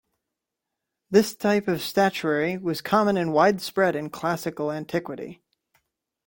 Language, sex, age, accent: English, male, 19-29, United States English